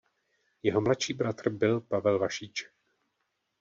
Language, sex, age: Czech, male, 40-49